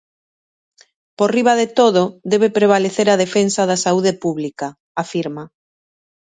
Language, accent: Galician, Oriental (común en zona oriental)